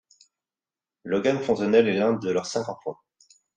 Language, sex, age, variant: French, male, 30-39, Français de métropole